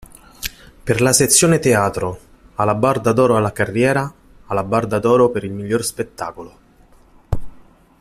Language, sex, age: Italian, male, 40-49